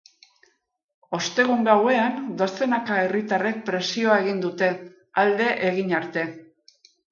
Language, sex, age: Basque, female, 60-69